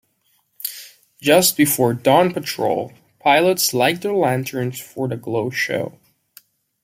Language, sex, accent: English, male, United States English